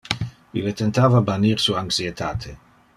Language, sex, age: Interlingua, male, 40-49